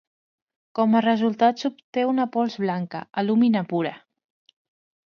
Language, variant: Catalan, Central